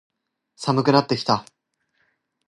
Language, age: Japanese, 19-29